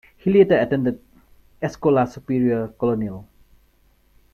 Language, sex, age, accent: English, male, 30-39, India and South Asia (India, Pakistan, Sri Lanka)